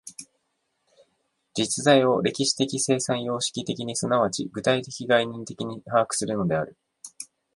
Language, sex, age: Japanese, male, 19-29